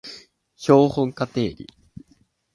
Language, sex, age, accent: Japanese, male, 19-29, 標準語